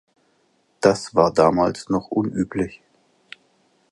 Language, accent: German, Deutschland Deutsch; Hochdeutsch